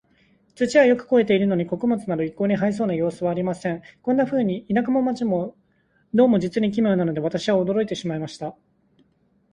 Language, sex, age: Japanese, male, 30-39